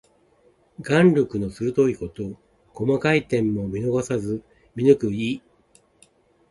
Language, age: Japanese, 60-69